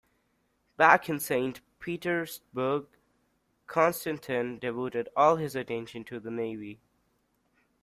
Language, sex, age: English, male, under 19